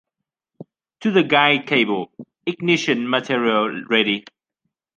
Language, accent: English, United States English